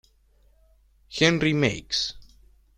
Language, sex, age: Spanish, male, 19-29